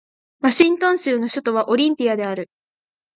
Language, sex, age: Japanese, female, under 19